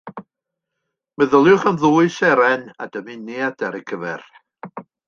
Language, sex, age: Welsh, male, 60-69